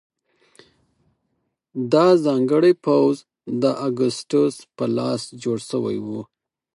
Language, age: Pashto, 30-39